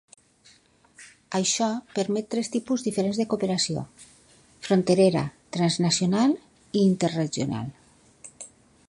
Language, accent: Catalan, valencià; valencià meridional